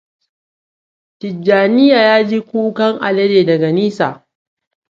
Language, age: Hausa, 19-29